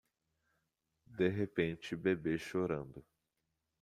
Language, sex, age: Portuguese, male, 30-39